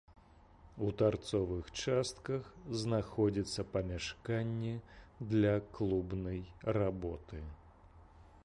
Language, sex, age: Belarusian, male, 40-49